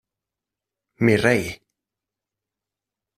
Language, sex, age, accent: Spanish, male, under 19, España: Centro-Sur peninsular (Madrid, Toledo, Castilla-La Mancha)